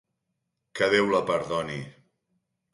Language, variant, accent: Catalan, Central, central